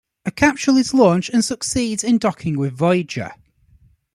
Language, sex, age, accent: English, male, 19-29, England English